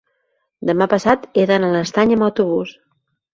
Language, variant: Catalan, Central